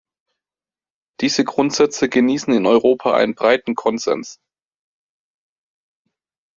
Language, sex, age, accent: German, male, 19-29, Deutschland Deutsch